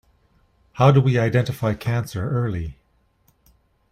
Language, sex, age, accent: English, male, 50-59, Canadian English